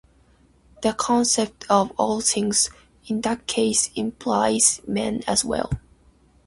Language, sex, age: English, female, 19-29